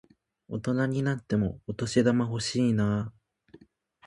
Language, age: Japanese, 19-29